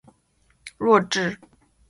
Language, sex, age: Chinese, female, 19-29